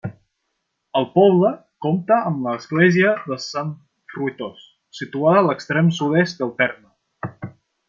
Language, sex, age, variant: Catalan, male, 19-29, Central